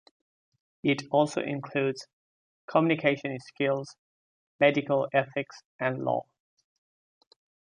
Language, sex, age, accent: English, male, 19-29, India and South Asia (India, Pakistan, Sri Lanka)